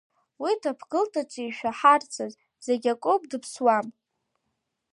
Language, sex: Abkhazian, female